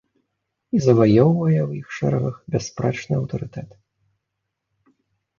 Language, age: Belarusian, 40-49